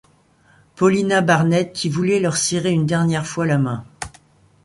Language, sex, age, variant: French, female, 60-69, Français de métropole